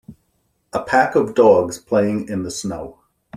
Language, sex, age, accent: English, male, 50-59, United States English